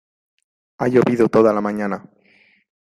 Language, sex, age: Spanish, male, 19-29